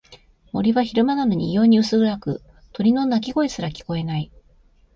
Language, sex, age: Japanese, female, 50-59